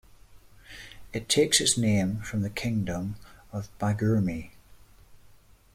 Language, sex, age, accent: English, male, 40-49, Irish English